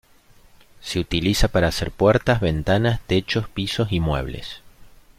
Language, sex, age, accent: Spanish, male, 30-39, Rioplatense: Argentina, Uruguay, este de Bolivia, Paraguay